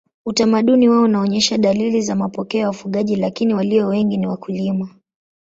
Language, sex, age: Swahili, male, 19-29